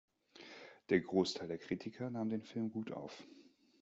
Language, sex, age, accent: German, male, 30-39, Deutschland Deutsch